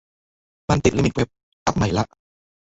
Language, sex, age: Thai, male, 19-29